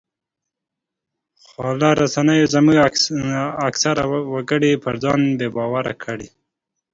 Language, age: Pashto, 19-29